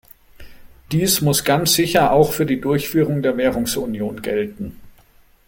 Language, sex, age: German, male, 40-49